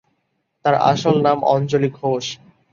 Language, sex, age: Bengali, male, 19-29